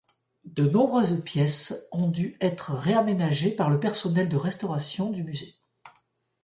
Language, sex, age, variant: French, male, 50-59, Français de métropole